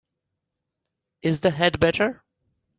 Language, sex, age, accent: English, male, under 19, India and South Asia (India, Pakistan, Sri Lanka)